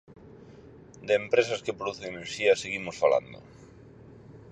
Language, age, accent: Galician, 19-29, Central (gheada)